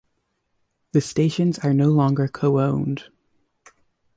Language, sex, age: English, male, under 19